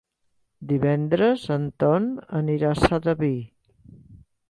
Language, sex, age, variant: Catalan, female, 60-69, Central